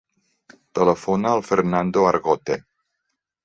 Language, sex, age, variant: Catalan, male, 60-69, Central